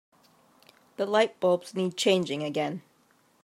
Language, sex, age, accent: English, female, 30-39, United States English